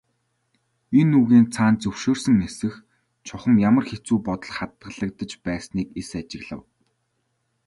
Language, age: Mongolian, 19-29